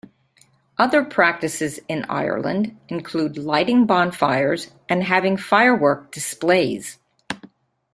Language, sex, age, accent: English, female, 70-79, United States English